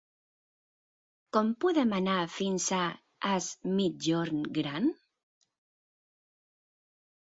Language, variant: Catalan, Central